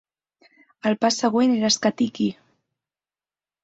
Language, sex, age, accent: Catalan, female, 19-29, Camp de Tarragona